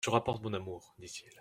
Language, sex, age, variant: French, male, under 19, Français de métropole